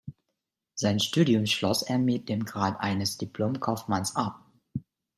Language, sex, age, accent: German, male, 30-39, Deutschland Deutsch